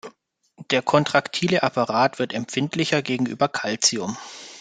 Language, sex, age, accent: German, male, 30-39, Deutschland Deutsch